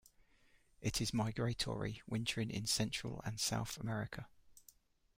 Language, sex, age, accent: English, male, 50-59, England English